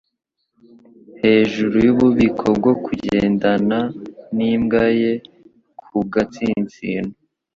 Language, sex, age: Kinyarwanda, male, under 19